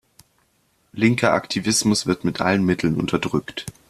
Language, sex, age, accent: German, male, under 19, Deutschland Deutsch